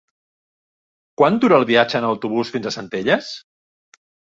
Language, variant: Catalan, Central